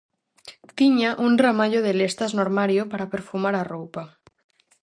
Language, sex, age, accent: Galician, female, 19-29, Normativo (estándar)